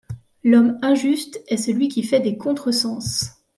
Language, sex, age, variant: French, female, 40-49, Français de métropole